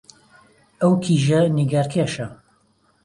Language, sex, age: Central Kurdish, male, 30-39